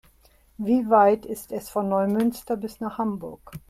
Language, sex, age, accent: German, female, 70-79, Deutschland Deutsch